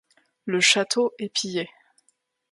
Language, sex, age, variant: French, female, 19-29, Français d'Europe